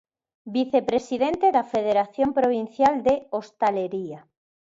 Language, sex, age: Galician, female, 50-59